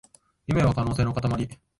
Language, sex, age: Japanese, male, 19-29